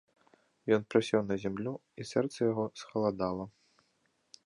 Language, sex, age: Belarusian, male, 19-29